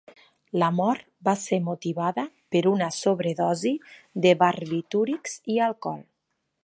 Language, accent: Catalan, Lleidatà